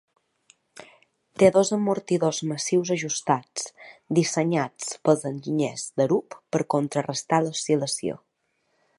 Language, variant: Catalan, Balear